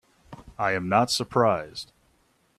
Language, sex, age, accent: English, male, 30-39, United States English